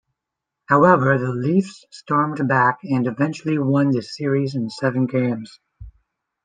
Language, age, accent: English, 30-39, United States English